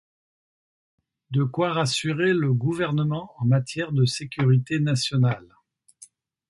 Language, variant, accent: French, Français de métropole, Parisien